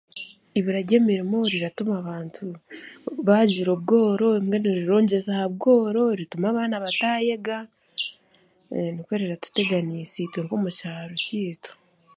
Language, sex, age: Chiga, female, 19-29